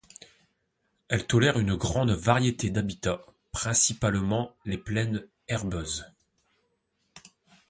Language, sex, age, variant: French, male, 40-49, Français de métropole